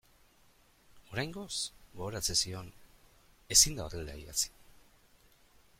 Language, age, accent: Basque, 50-59, Erdialdekoa edo Nafarra (Gipuzkoa, Nafarroa)